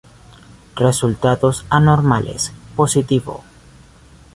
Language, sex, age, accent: Spanish, male, 19-29, Caribe: Cuba, Venezuela, Puerto Rico, República Dominicana, Panamá, Colombia caribeña, México caribeño, Costa del golfo de México